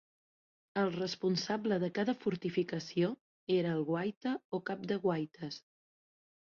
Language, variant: Catalan, Central